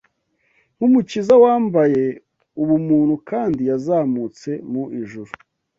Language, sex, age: Kinyarwanda, male, 19-29